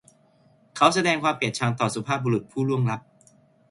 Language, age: Thai, 19-29